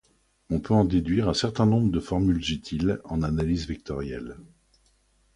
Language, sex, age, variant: French, male, 50-59, Français de métropole